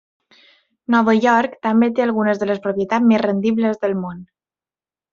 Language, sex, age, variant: Catalan, female, 19-29, Balear